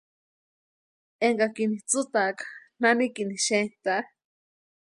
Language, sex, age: Western Highland Purepecha, female, 19-29